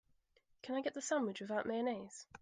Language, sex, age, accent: English, female, 19-29, England English